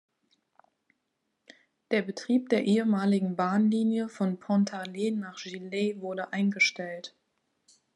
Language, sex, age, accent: German, female, 19-29, Deutschland Deutsch